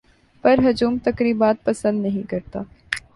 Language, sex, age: Urdu, male, 19-29